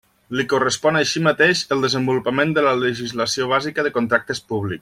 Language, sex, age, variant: Catalan, male, 30-39, Nord-Occidental